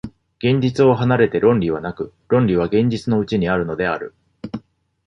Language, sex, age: Japanese, male, 40-49